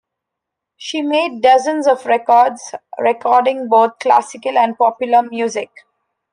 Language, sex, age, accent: English, female, 19-29, India and South Asia (India, Pakistan, Sri Lanka)